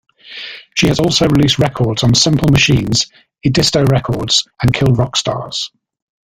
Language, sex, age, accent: English, male, 60-69, England English